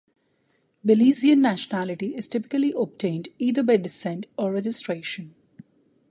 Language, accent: English, India and South Asia (India, Pakistan, Sri Lanka)